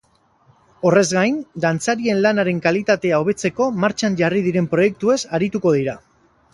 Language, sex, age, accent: Basque, male, 30-39, Mendebalekoa (Araba, Bizkaia, Gipuzkoako mendebaleko herri batzuk)